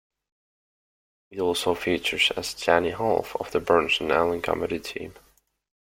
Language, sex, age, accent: English, male, 19-29, United States English